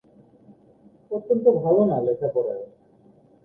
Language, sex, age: Bengali, male, 19-29